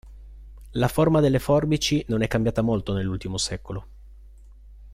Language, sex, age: Italian, male, 30-39